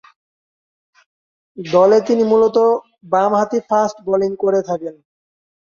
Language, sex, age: Bengali, male, 19-29